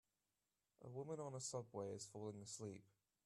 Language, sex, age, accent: English, male, 19-29, England English